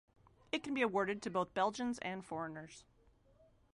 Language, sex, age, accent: English, female, 30-39, United States English